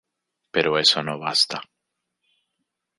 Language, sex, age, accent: Spanish, male, 19-29, Andino-Pacífico: Colombia, Perú, Ecuador, oeste de Bolivia y Venezuela andina